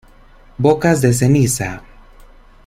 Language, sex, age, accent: Spanish, male, 19-29, América central